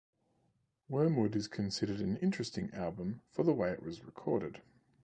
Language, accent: English, Australian English